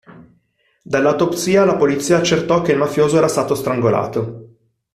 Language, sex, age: Italian, male, 40-49